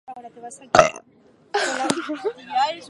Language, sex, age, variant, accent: Catalan, female, under 19, Alacantí, valencià